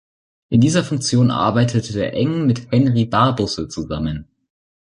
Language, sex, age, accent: German, male, under 19, Deutschland Deutsch